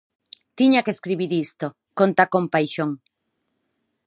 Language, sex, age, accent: Galician, female, 40-49, Normativo (estándar); Neofalante